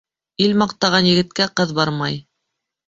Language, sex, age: Bashkir, female, 30-39